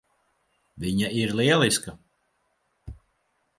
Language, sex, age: Latvian, male, 30-39